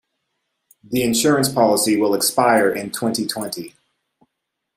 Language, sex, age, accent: English, male, 19-29, United States English